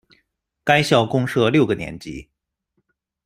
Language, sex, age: Chinese, male, 19-29